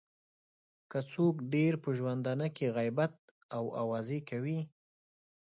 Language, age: Pashto, 30-39